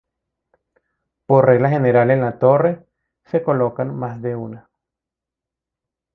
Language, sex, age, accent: Spanish, male, 30-39, Caribe: Cuba, Venezuela, Puerto Rico, República Dominicana, Panamá, Colombia caribeña, México caribeño, Costa del golfo de México